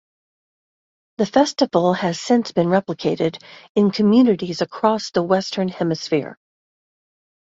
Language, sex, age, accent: English, female, 50-59, United States English